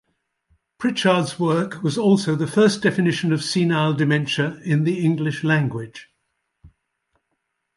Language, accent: English, England English